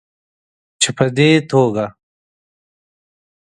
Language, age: Pashto, 30-39